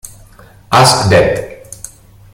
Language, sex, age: Italian, male, 50-59